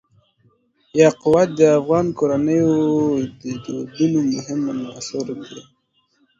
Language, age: Pashto, 19-29